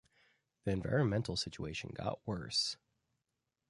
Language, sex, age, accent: English, male, 30-39, United States English